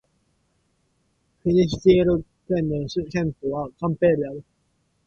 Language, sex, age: Japanese, male, 19-29